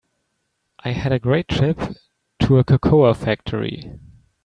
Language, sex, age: English, male, 19-29